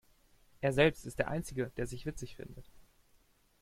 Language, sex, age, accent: German, male, 30-39, Deutschland Deutsch